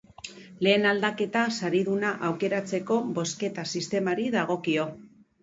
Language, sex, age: Basque, female, 50-59